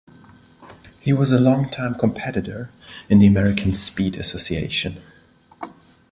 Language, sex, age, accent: English, male, 19-29, United States English